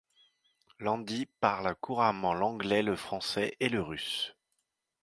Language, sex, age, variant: French, male, 40-49, Français de métropole